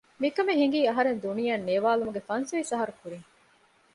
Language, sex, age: Divehi, female, 40-49